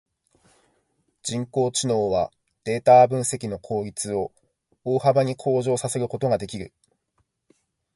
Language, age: Japanese, 30-39